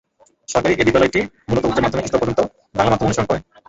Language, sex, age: Bengali, male, 19-29